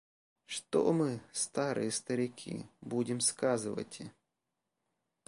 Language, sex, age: Russian, male, 30-39